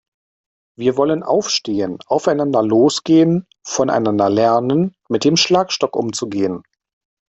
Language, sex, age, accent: German, male, 30-39, Deutschland Deutsch